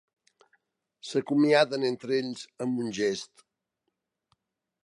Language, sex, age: Catalan, male, 60-69